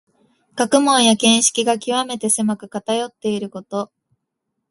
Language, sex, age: Japanese, female, 19-29